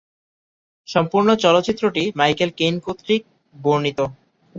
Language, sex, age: Bengali, male, 19-29